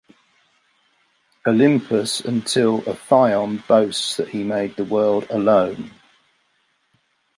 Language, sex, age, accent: English, male, 50-59, England English